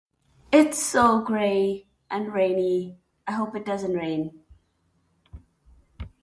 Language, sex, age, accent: English, female, 30-39, Southern African (South Africa, Zimbabwe, Namibia)